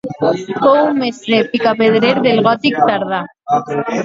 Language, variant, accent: Catalan, Valencià meridional, valencià